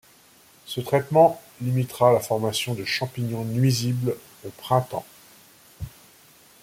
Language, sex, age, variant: French, male, 50-59, Français de métropole